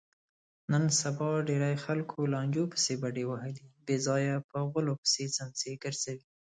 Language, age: Pashto, 30-39